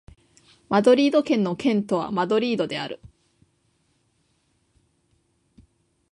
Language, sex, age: Japanese, male, 19-29